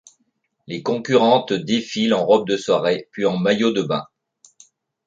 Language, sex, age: French, male, 60-69